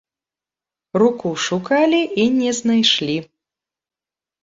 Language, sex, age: Belarusian, female, 30-39